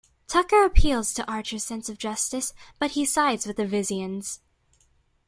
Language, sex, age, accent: English, female, under 19, United States English